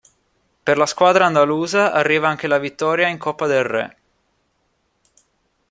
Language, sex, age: Italian, male, 19-29